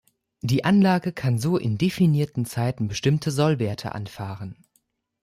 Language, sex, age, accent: German, male, under 19, Deutschland Deutsch